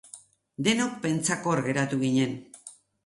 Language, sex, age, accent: Basque, female, 60-69, Mendebalekoa (Araba, Bizkaia, Gipuzkoako mendebaleko herri batzuk)